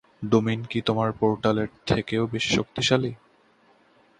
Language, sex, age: Bengali, male, 19-29